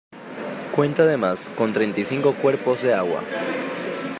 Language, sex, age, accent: Spanish, male, 19-29, Andino-Pacífico: Colombia, Perú, Ecuador, oeste de Bolivia y Venezuela andina